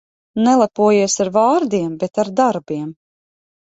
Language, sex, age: Latvian, female, 40-49